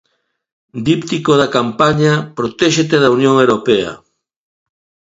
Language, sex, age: Galician, male, 50-59